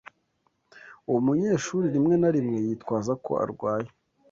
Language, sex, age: Kinyarwanda, male, 19-29